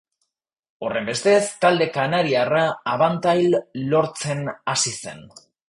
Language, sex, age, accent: Basque, male, 19-29, Erdialdekoa edo Nafarra (Gipuzkoa, Nafarroa)